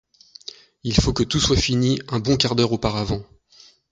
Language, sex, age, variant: French, male, 40-49, Français de métropole